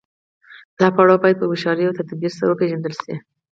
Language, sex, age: Pashto, female, 19-29